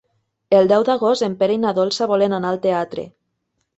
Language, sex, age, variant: Catalan, female, 19-29, Nord-Occidental